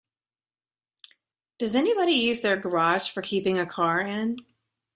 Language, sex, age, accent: English, female, 50-59, United States English